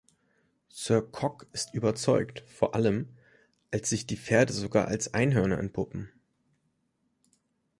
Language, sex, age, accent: German, male, 30-39, Deutschland Deutsch